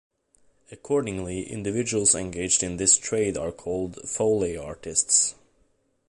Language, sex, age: English, male, under 19